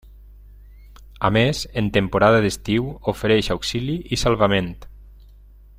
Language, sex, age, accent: Catalan, male, 40-49, valencià